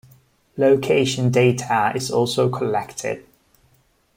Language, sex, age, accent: English, male, 19-29, England English